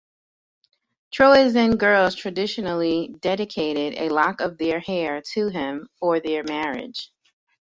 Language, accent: English, United States English